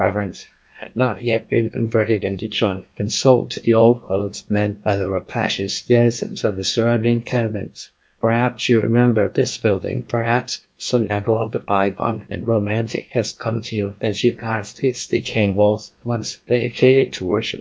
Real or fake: fake